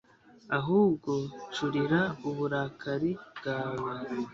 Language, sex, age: Kinyarwanda, male, 30-39